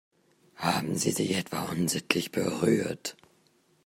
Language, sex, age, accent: German, female, 19-29, Deutschland Deutsch